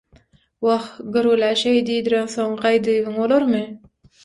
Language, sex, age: Turkmen, female, 19-29